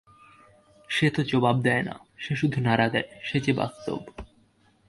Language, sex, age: Bengali, male, under 19